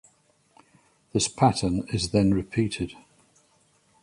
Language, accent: English, England English